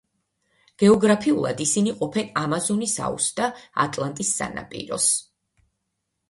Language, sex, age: Georgian, female, 50-59